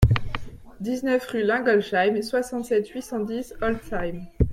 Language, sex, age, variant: French, female, 19-29, Français de métropole